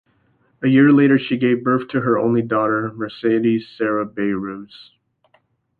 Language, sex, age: English, male, 19-29